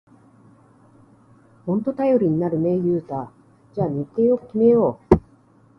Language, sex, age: Japanese, female, 40-49